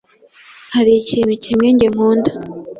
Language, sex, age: Kinyarwanda, female, 19-29